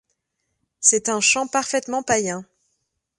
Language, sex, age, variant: French, female, 30-39, Français de métropole